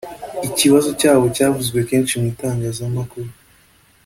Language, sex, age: Kinyarwanda, male, 19-29